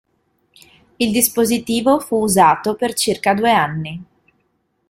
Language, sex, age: Italian, female, 30-39